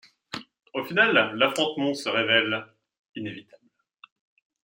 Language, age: French, 30-39